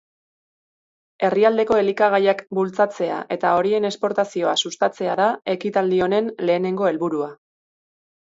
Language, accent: Basque, Erdialdekoa edo Nafarra (Gipuzkoa, Nafarroa)